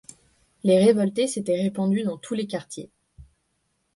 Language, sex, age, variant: French, female, 19-29, Français de métropole